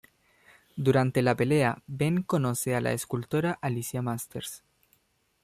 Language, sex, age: Spanish, male, under 19